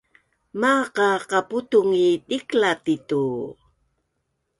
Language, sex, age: Bunun, female, 60-69